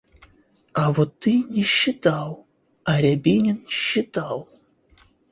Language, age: Russian, 30-39